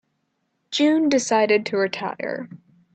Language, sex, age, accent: English, female, under 19, United States English